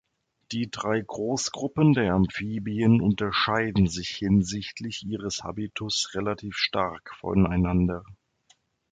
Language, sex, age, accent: German, male, 50-59, Deutschland Deutsch